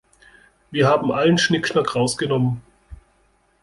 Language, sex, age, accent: German, male, 30-39, Deutschland Deutsch